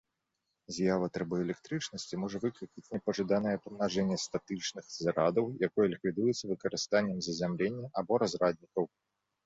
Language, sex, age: Belarusian, male, 30-39